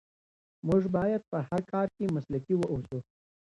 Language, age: Pashto, 19-29